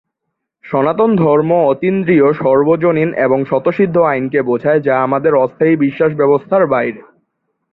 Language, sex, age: Bengali, male, under 19